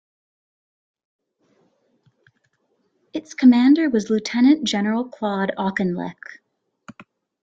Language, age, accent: English, 19-29, United States English